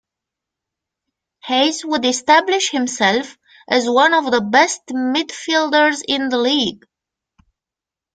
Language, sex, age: English, female, 50-59